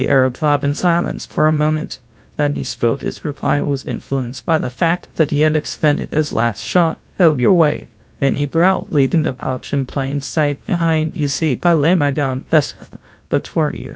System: TTS, GlowTTS